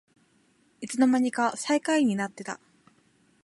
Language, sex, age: Japanese, female, 19-29